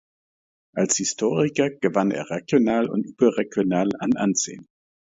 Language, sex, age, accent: German, male, 50-59, Deutschland Deutsch